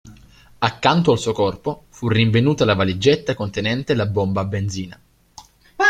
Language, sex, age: Italian, male, 19-29